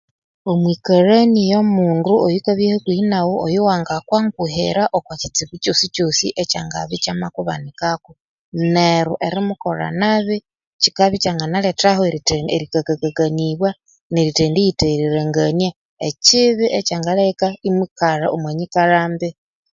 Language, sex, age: Konzo, female, 40-49